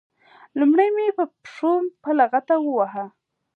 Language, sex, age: Pashto, female, 19-29